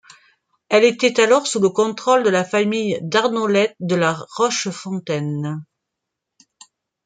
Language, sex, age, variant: French, female, 40-49, Français de métropole